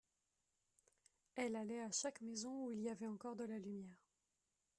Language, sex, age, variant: French, female, 30-39, Français de métropole